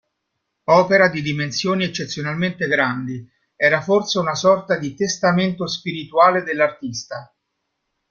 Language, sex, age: Italian, male, 40-49